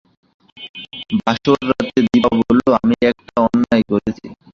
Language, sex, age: Bengali, male, 19-29